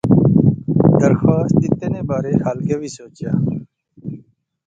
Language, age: Pahari-Potwari, 30-39